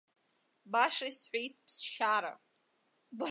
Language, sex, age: Abkhazian, female, under 19